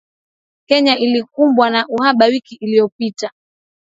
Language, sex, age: Swahili, female, 19-29